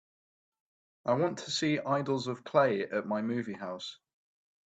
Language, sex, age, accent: English, male, 19-29, England English